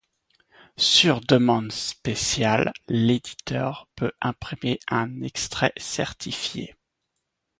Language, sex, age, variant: French, male, 19-29, Français de métropole